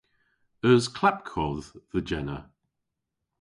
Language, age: Cornish, 50-59